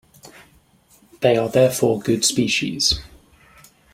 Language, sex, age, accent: English, male, 30-39, England English